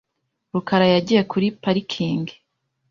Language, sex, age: Kinyarwanda, female, 19-29